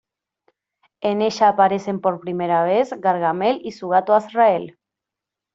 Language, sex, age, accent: Spanish, female, 19-29, Rioplatense: Argentina, Uruguay, este de Bolivia, Paraguay